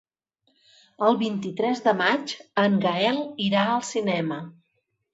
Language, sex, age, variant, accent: Catalan, female, 50-59, Central, central